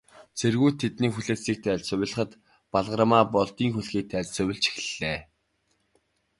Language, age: Mongolian, 19-29